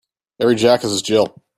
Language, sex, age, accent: English, male, 19-29, United States English